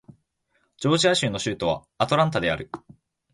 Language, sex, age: Japanese, male, 19-29